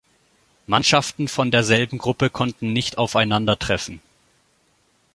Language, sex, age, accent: German, male, 19-29, Deutschland Deutsch